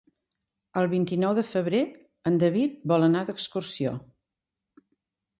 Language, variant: Catalan, Central